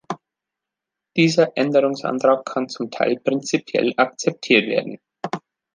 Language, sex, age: German, male, 40-49